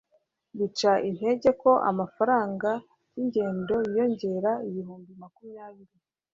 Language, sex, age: Kinyarwanda, female, 19-29